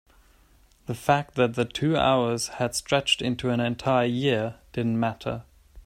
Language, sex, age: English, male, 19-29